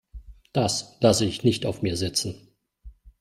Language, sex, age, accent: German, male, 40-49, Deutschland Deutsch